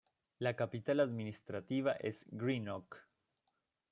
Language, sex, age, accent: Spanish, male, 30-39, Rioplatense: Argentina, Uruguay, este de Bolivia, Paraguay